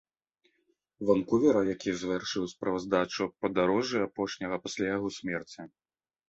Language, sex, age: Belarusian, male, 30-39